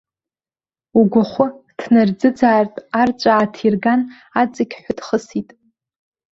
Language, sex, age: Abkhazian, female, 19-29